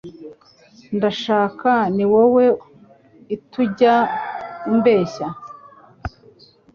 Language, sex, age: Kinyarwanda, male, 19-29